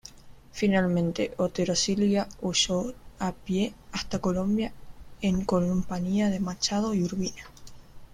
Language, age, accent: Spanish, under 19, Rioplatense: Argentina, Uruguay, este de Bolivia, Paraguay